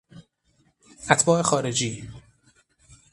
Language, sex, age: Persian, male, 30-39